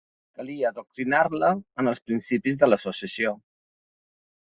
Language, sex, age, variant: Catalan, male, 40-49, Balear